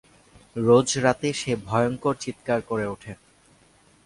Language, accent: Bengali, শুদ্ধ